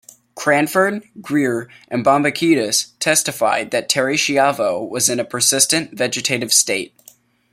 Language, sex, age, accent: English, male, under 19, United States English